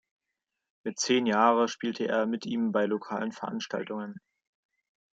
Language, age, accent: German, 19-29, Deutschland Deutsch